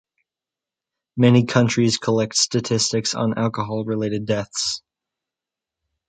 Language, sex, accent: English, male, United States English